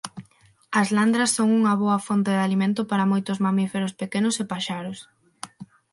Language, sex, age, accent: Galician, female, under 19, Central (gheada); Neofalante